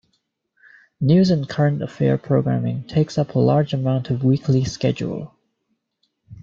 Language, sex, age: English, male, 30-39